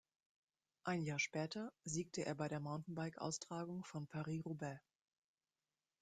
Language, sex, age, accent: German, female, 40-49, Deutschland Deutsch